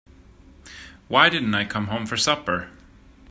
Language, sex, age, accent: English, male, 30-39, United States English